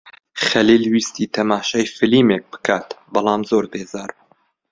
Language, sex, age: Central Kurdish, male, under 19